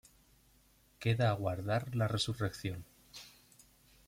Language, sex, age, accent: Spanish, male, 30-39, España: Norte peninsular (Asturias, Castilla y León, Cantabria, País Vasco, Navarra, Aragón, La Rioja, Guadalajara, Cuenca)